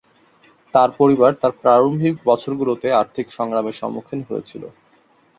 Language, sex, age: Bengali, male, 19-29